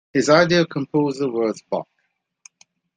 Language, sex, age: English, male, 40-49